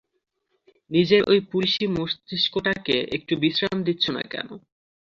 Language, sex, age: Bengali, male, under 19